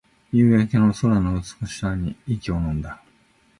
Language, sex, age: Japanese, male, 60-69